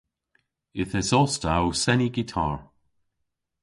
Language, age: Cornish, 50-59